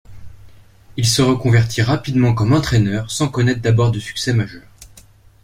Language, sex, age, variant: French, male, under 19, Français de métropole